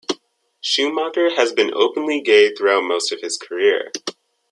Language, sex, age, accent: English, male, under 19, United States English